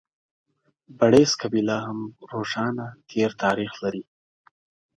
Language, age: Pashto, 19-29